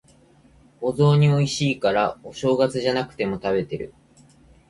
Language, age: Japanese, 30-39